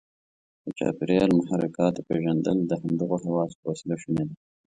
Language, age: Pashto, 19-29